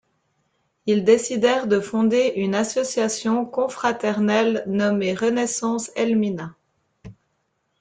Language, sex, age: French, female, 30-39